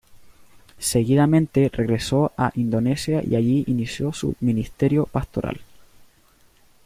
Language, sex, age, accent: Spanish, male, 19-29, Chileno: Chile, Cuyo